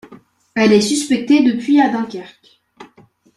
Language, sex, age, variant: French, male, under 19, Français de métropole